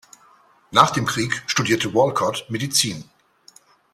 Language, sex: German, male